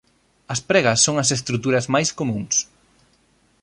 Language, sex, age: Galician, male, 30-39